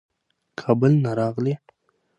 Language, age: Pashto, 19-29